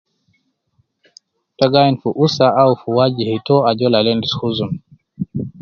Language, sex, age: Nubi, male, 50-59